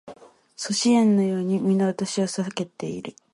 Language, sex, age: Japanese, female, 19-29